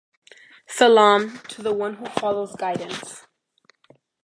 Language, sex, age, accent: English, female, under 19, United States English